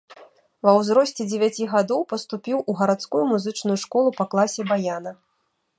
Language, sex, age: Belarusian, female, 30-39